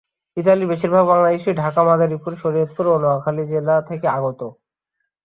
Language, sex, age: Bengali, male, 19-29